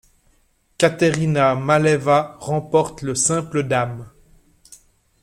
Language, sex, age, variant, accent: French, male, 40-49, Français d'Europe, Français de Suisse